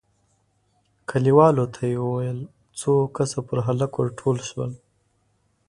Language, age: Pashto, 19-29